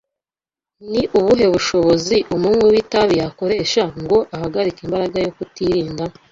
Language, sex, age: Kinyarwanda, female, 19-29